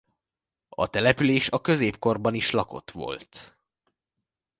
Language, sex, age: Hungarian, male, under 19